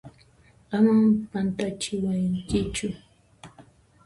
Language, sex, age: Puno Quechua, female, 19-29